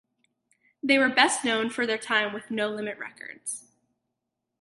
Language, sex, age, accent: English, female, under 19, United States English